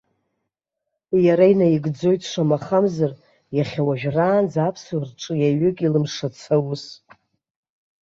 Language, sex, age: Abkhazian, female, 30-39